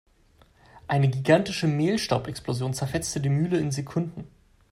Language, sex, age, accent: German, male, 19-29, Deutschland Deutsch